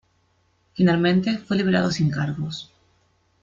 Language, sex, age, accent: Spanish, female, 30-39, España: Centro-Sur peninsular (Madrid, Toledo, Castilla-La Mancha)